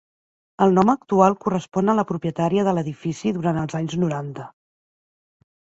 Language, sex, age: Catalan, female, 40-49